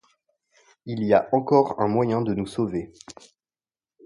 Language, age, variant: French, 19-29, Français de métropole